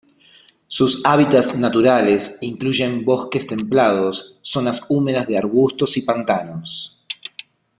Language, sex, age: Spanish, male, 50-59